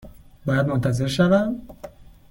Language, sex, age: Persian, male, 19-29